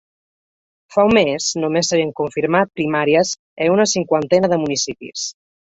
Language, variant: Catalan, Balear